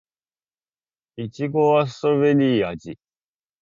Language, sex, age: Japanese, male, under 19